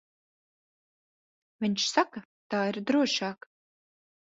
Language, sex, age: Latvian, female, 30-39